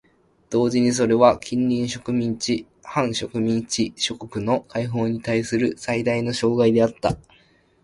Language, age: Japanese, 19-29